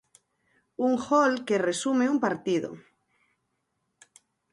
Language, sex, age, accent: Galician, female, 50-59, Atlántico (seseo e gheada)